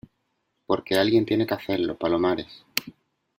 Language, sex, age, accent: Spanish, male, 30-39, España: Sur peninsular (Andalucia, Extremadura, Murcia)